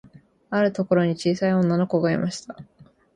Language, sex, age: Japanese, female, 19-29